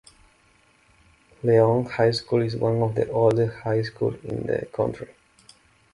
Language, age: English, 19-29